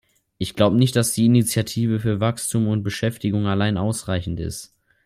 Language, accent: German, Deutschland Deutsch